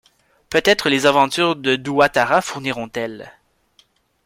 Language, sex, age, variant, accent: French, male, 19-29, Français d'Amérique du Nord, Français du Canada